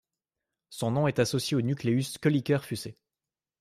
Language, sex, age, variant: French, male, 19-29, Français de métropole